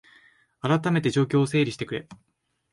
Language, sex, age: Japanese, male, 19-29